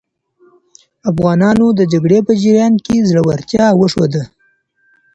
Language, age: Pashto, 19-29